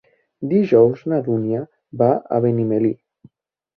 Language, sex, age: Catalan, male, 19-29